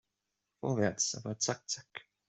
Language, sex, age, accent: German, male, 19-29, Deutschland Deutsch